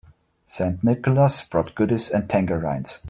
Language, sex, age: English, male, 19-29